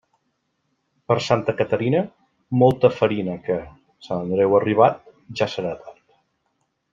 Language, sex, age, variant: Catalan, male, 40-49, Central